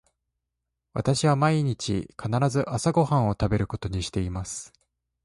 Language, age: Japanese, 19-29